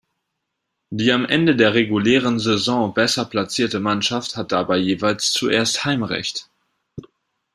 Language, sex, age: German, male, 19-29